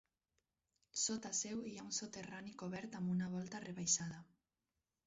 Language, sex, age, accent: Catalan, female, 30-39, valencià